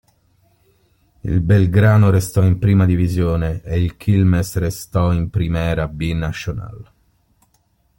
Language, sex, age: Italian, male, 40-49